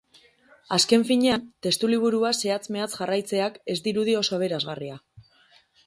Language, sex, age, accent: Basque, female, 19-29, Mendebalekoa (Araba, Bizkaia, Gipuzkoako mendebaleko herri batzuk)